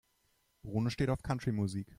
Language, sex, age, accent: German, male, 19-29, Deutschland Deutsch